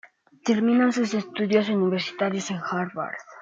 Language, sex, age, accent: Spanish, male, under 19, España: Norte peninsular (Asturias, Castilla y León, Cantabria, País Vasco, Navarra, Aragón, La Rioja, Guadalajara, Cuenca)